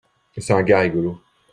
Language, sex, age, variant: French, male, 19-29, Français de métropole